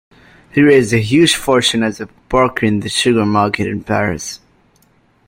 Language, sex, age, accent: English, male, 19-29, England English